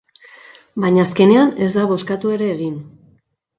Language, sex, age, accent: Basque, female, 19-29, Mendebalekoa (Araba, Bizkaia, Gipuzkoako mendebaleko herri batzuk)